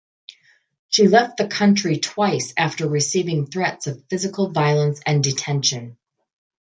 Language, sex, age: English, female, 50-59